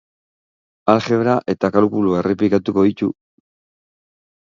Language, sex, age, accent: Basque, male, 60-69, Mendebalekoa (Araba, Bizkaia, Gipuzkoako mendebaleko herri batzuk)